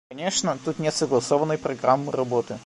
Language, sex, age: Russian, male, 19-29